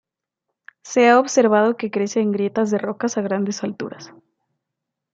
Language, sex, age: Spanish, female, under 19